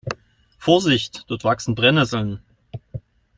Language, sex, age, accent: German, male, 30-39, Deutschland Deutsch